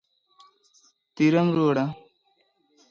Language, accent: English, India and South Asia (India, Pakistan, Sri Lanka)